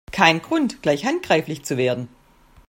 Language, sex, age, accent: German, female, 40-49, Deutschland Deutsch